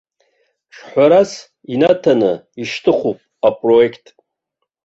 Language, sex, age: Abkhazian, male, 60-69